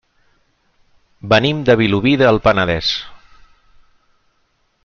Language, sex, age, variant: Catalan, male, 40-49, Central